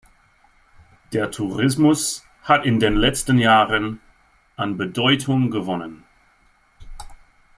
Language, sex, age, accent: German, male, 30-39, Deutschland Deutsch